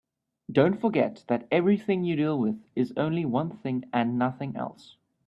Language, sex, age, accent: English, male, 19-29, Southern African (South Africa, Zimbabwe, Namibia)